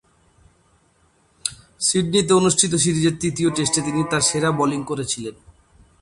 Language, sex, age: Bengali, male, 30-39